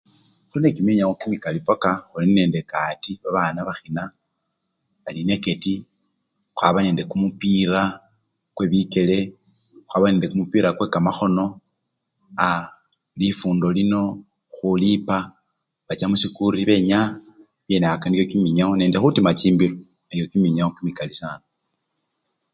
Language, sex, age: Luyia, male, 60-69